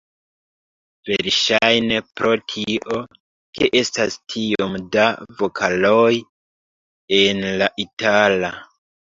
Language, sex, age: Esperanto, male, 19-29